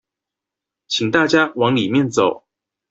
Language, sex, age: Chinese, male, 19-29